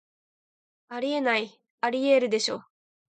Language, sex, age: Japanese, female, 19-29